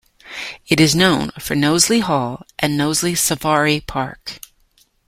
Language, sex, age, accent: English, female, 50-59, Canadian English